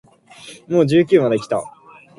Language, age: English, under 19